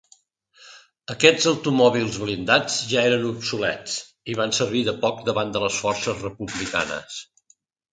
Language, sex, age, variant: Catalan, male, 60-69, Central